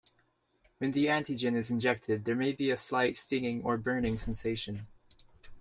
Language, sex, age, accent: English, male, 19-29, Canadian English